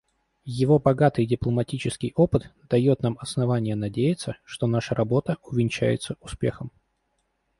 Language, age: Russian, 19-29